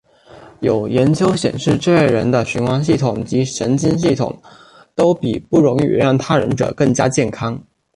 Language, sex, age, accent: Chinese, male, 19-29, 出生地：福建省